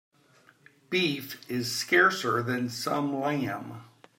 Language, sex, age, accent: English, male, 60-69, United States English